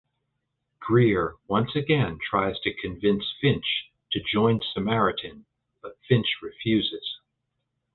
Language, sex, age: English, male, 50-59